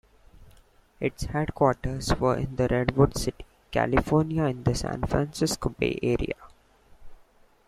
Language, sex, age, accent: English, male, 19-29, India and South Asia (India, Pakistan, Sri Lanka)